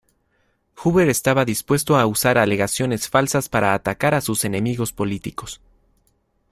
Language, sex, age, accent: Spanish, male, 30-39, México